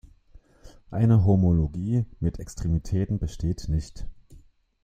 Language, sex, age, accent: German, male, 30-39, Deutschland Deutsch